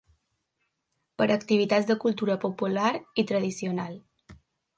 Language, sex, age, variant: Catalan, female, under 19, Balear